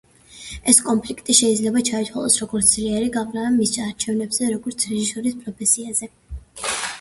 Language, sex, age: Georgian, female, 19-29